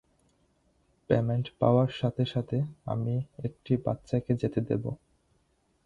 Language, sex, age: Bengali, male, 19-29